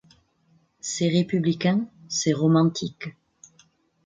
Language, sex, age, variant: French, female, 30-39, Français de métropole